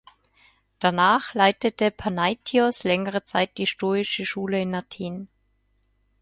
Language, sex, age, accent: German, female, 30-39, Österreichisches Deutsch